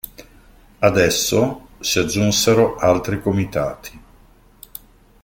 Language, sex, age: Italian, male, 50-59